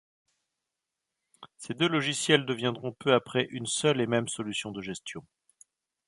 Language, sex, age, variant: French, male, 40-49, Français de métropole